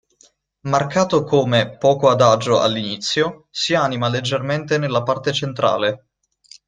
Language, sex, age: Italian, male, 19-29